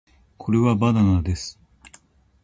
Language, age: Japanese, 50-59